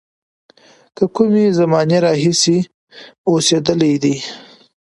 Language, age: Pashto, 19-29